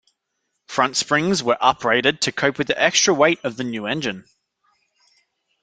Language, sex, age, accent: English, male, 19-29, Australian English